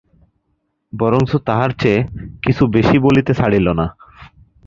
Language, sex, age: Bengali, male, 19-29